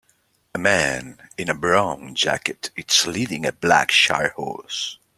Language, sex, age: English, male, 30-39